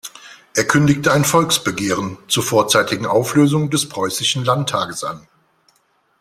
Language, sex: German, male